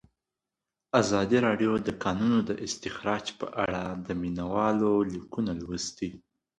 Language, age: Pashto, 19-29